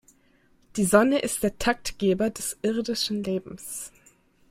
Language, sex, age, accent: German, female, 19-29, Deutschland Deutsch